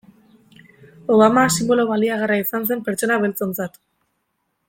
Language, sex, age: Basque, female, 19-29